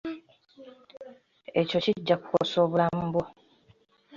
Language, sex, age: Ganda, female, 19-29